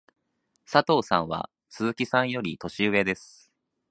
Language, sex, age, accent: Japanese, male, 19-29, 関西弁